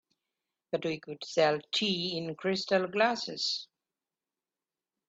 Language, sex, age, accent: English, male, 40-49, England English